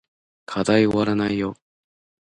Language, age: Japanese, 19-29